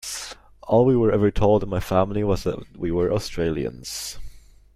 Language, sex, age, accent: English, male, 19-29, England English